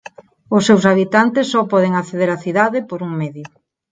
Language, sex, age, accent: Galician, female, 40-49, Neofalante